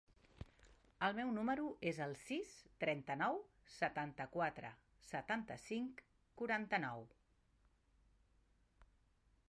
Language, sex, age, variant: Catalan, female, 50-59, Central